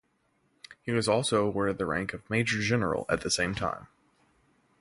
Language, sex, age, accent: English, male, 19-29, United States English